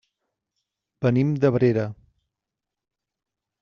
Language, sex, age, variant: Catalan, male, 30-39, Central